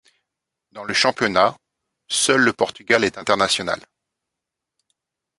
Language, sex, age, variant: French, male, 40-49, Français de métropole